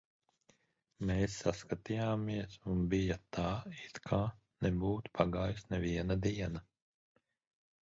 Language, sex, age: Latvian, male, 40-49